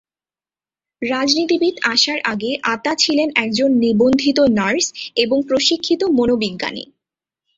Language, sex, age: Bengali, female, 19-29